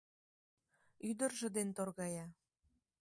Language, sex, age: Mari, female, 19-29